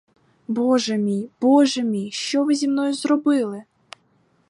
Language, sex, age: Ukrainian, female, 19-29